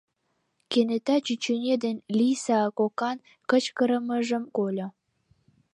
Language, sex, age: Mari, female, under 19